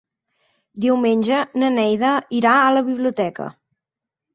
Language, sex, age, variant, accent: Catalan, female, 30-39, Central, Neutre